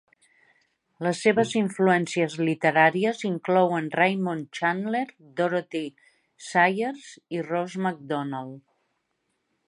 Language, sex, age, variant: Catalan, female, 60-69, Central